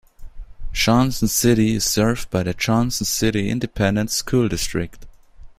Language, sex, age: English, male, 19-29